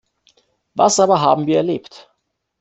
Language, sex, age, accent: German, male, 19-29, Österreichisches Deutsch